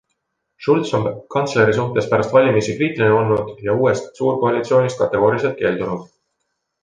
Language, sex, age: Estonian, male, 40-49